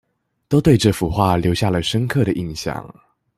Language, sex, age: Chinese, male, 19-29